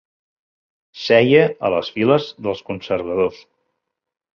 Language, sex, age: Catalan, male, 40-49